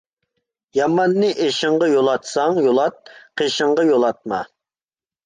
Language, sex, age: Uyghur, male, 19-29